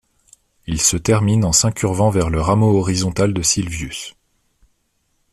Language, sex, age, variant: French, male, 30-39, Français de métropole